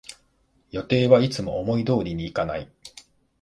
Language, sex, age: Japanese, male, 50-59